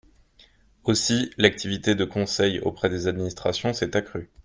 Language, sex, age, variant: French, male, 19-29, Français de métropole